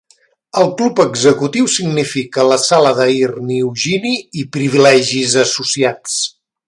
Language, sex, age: Catalan, male, 50-59